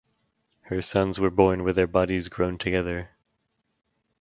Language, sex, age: English, male, under 19